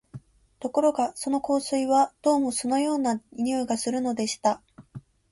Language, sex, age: Japanese, female, 19-29